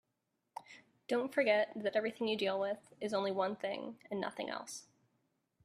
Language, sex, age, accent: English, female, 19-29, Canadian English